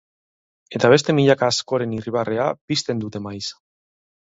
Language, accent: Basque, Mendebalekoa (Araba, Bizkaia, Gipuzkoako mendebaleko herri batzuk)